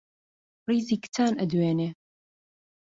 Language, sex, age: Central Kurdish, female, 19-29